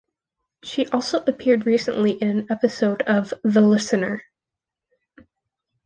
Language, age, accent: English, under 19, United States English